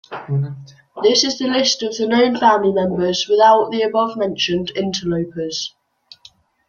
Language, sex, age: English, female, 40-49